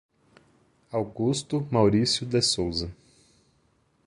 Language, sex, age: Portuguese, male, 30-39